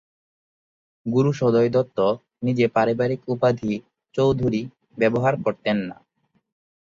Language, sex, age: Bengali, male, 19-29